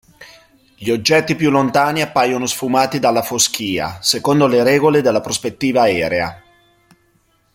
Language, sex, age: Italian, male, 40-49